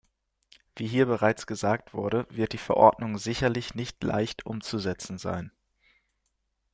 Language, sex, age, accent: German, male, 19-29, Deutschland Deutsch